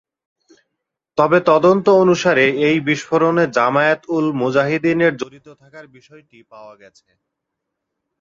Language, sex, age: Bengali, male, 19-29